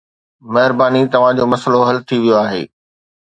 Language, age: Sindhi, 40-49